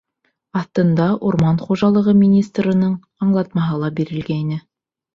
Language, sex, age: Bashkir, female, 30-39